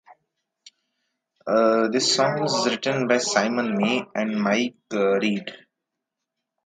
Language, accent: English, India and South Asia (India, Pakistan, Sri Lanka)